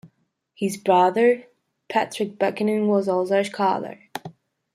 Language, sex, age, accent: English, female, under 19, United States English